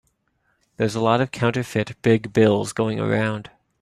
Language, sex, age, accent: English, male, 30-39, United States English